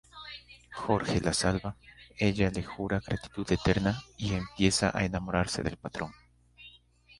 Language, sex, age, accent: Spanish, male, 30-39, Andino-Pacífico: Colombia, Perú, Ecuador, oeste de Bolivia y Venezuela andina